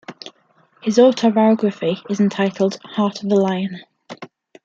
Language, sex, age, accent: English, female, 19-29, England English